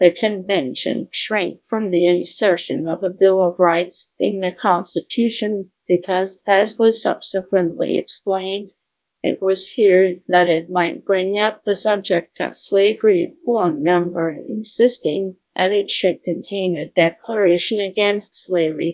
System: TTS, GlowTTS